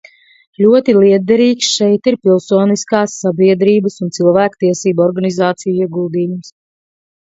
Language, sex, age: Latvian, female, 30-39